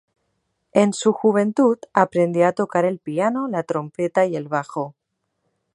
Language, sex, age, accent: Spanish, female, 30-39, España: Norte peninsular (Asturias, Castilla y León, Cantabria, País Vasco, Navarra, Aragón, La Rioja, Guadalajara, Cuenca)